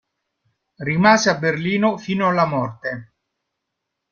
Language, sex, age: Italian, male, 40-49